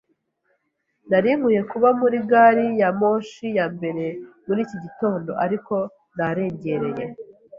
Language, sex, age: Kinyarwanda, female, 19-29